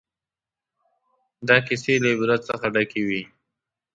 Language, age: Pashto, 19-29